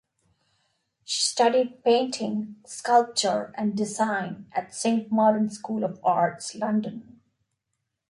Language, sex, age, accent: English, female, 40-49, India and South Asia (India, Pakistan, Sri Lanka)